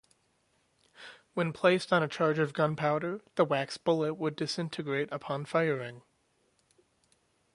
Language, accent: English, United States English